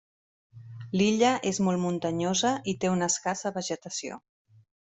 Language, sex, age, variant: Catalan, female, 30-39, Central